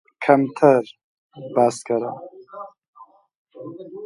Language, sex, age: Gurani, male, 40-49